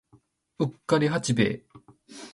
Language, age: Japanese, 50-59